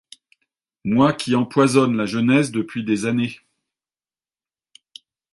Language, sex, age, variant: French, male, 50-59, Français de métropole